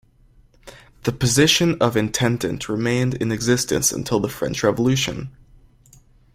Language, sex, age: English, male, under 19